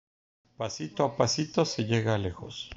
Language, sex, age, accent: Spanish, male, 40-49, México